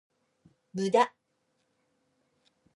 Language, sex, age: Japanese, female, 50-59